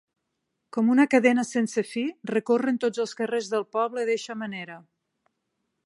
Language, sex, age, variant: Catalan, female, 50-59, Nord-Occidental